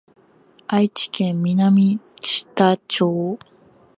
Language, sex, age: Japanese, female, under 19